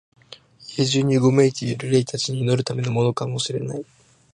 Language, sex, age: Japanese, male, 19-29